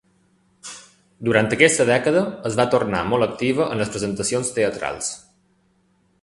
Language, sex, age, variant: Catalan, male, 30-39, Balear